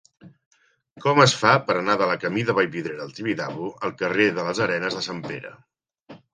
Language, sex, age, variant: Catalan, male, 40-49, Central